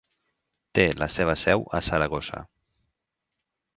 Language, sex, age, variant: Catalan, male, 40-49, Central